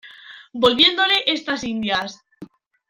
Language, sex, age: Spanish, female, 19-29